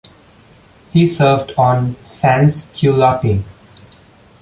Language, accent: English, India and South Asia (India, Pakistan, Sri Lanka)